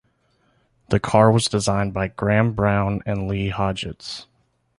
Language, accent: English, United States English